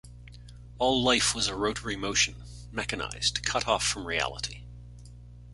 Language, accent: English, Canadian English